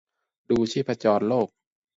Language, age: Thai, 19-29